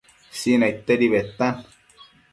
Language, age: Matsés, 19-29